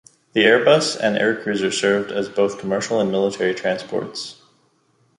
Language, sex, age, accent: English, male, 30-39, Canadian English